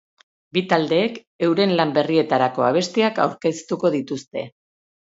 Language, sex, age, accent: Basque, female, 50-59, Erdialdekoa edo Nafarra (Gipuzkoa, Nafarroa)